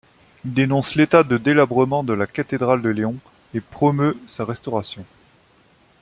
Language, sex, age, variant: French, male, 19-29, Français de métropole